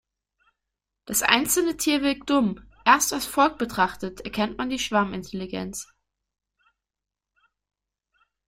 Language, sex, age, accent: German, female, 19-29, Deutschland Deutsch